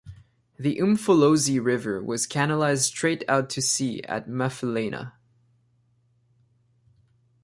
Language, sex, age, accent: English, male, 19-29, Canadian English